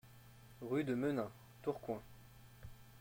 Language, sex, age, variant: French, male, 19-29, Français de métropole